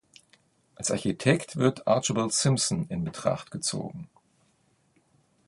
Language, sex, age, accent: German, male, 50-59, Deutschland Deutsch